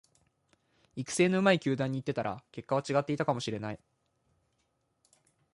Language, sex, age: Japanese, male, 19-29